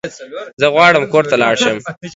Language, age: Pashto, 19-29